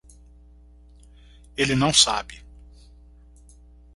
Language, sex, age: Portuguese, male, 40-49